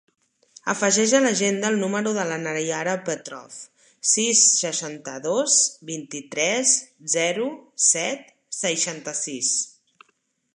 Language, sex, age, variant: Catalan, female, 30-39, Central